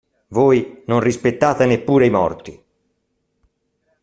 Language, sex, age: Italian, male, 40-49